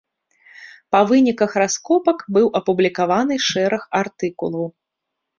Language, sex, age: Belarusian, female, 30-39